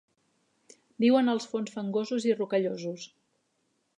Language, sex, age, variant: Catalan, female, 50-59, Central